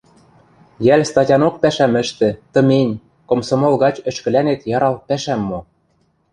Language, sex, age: Western Mari, male, 19-29